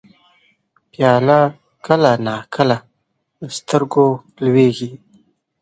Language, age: Pashto, 19-29